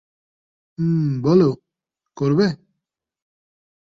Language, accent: Bengali, প্রমিত